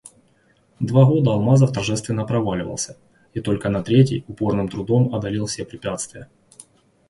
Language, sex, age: Russian, male, 30-39